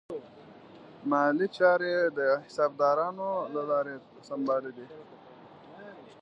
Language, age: Pashto, 19-29